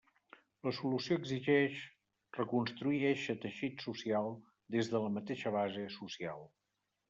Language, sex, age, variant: Catalan, male, 60-69, Septentrional